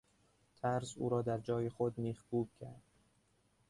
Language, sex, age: Persian, male, 19-29